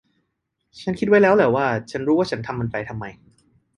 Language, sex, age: Thai, male, 30-39